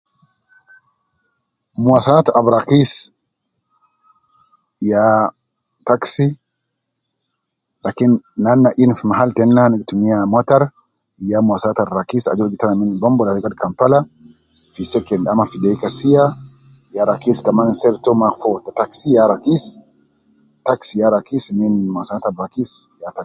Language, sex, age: Nubi, male, 50-59